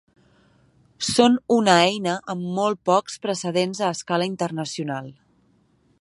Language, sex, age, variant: Catalan, female, 19-29, Central